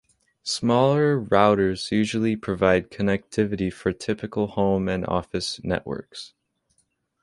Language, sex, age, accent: English, male, under 19, United States English